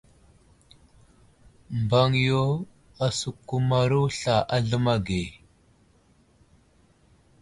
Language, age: Wuzlam, 19-29